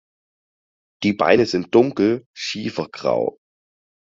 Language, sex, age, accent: German, male, 19-29, Deutschland Deutsch